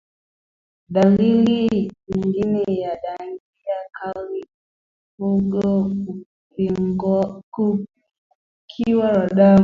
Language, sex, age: Swahili, female, 19-29